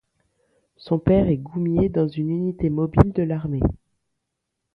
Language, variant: French, Français de métropole